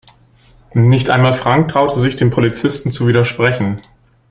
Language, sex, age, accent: German, male, 50-59, Deutschland Deutsch